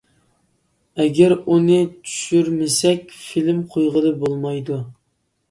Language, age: Uyghur, 19-29